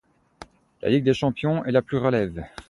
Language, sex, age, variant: French, male, 19-29, Français de métropole